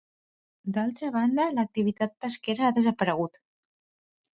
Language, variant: Catalan, Central